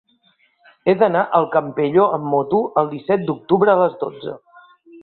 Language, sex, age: Catalan, male, 30-39